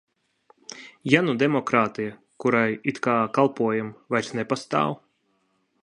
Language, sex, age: Latvian, male, 30-39